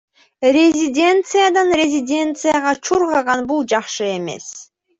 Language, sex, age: Kyrgyz, female, 19-29